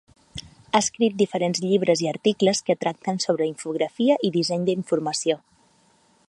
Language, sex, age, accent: Catalan, female, 30-39, balear; central